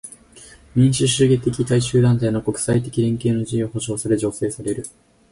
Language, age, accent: Japanese, 19-29, 標準語